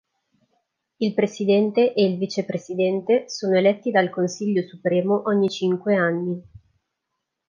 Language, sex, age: Italian, female, 19-29